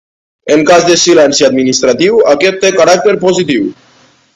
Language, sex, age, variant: Catalan, male, 19-29, Nord-Occidental